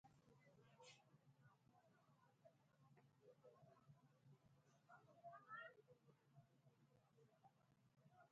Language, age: English, 19-29